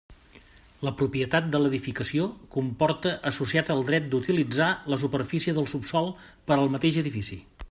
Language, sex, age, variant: Catalan, male, 50-59, Central